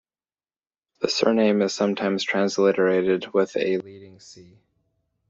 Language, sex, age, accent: English, male, 30-39, Canadian English